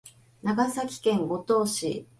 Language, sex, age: Japanese, female, 50-59